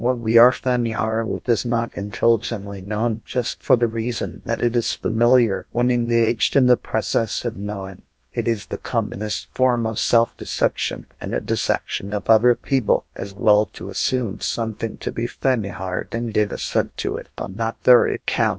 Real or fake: fake